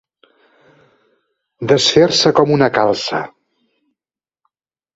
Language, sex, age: Catalan, male, 50-59